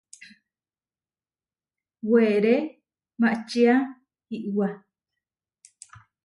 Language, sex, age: Huarijio, female, 30-39